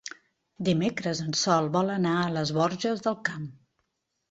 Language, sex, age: Catalan, female, 50-59